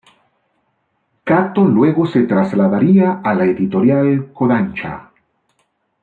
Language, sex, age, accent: Spanish, male, 50-59, América central